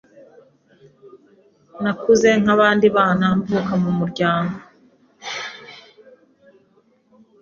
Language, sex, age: Kinyarwanda, female, 40-49